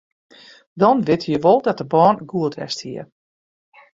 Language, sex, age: Western Frisian, female, 50-59